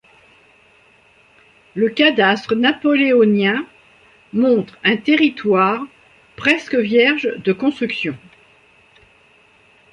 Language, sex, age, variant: French, female, 60-69, Français de métropole